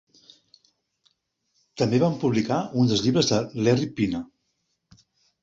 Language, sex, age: Catalan, male, 50-59